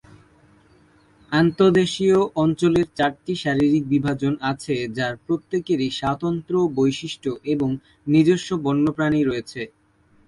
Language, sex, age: Bengali, male, under 19